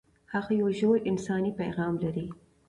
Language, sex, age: Pashto, female, 40-49